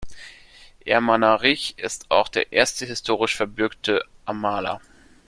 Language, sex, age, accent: German, male, 19-29, Deutschland Deutsch